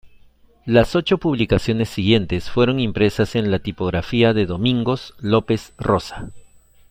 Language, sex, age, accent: Spanish, male, 50-59, Andino-Pacífico: Colombia, Perú, Ecuador, oeste de Bolivia y Venezuela andina